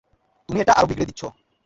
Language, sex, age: Bengali, male, 19-29